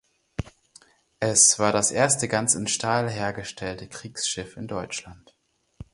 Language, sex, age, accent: German, male, 30-39, Deutschland Deutsch